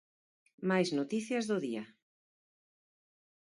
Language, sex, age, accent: Galician, female, 40-49, Normativo (estándar)